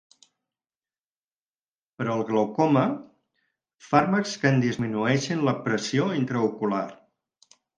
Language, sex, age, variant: Catalan, male, 60-69, Central